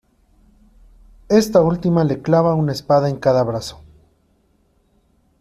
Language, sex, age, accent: Spanish, male, 30-39, México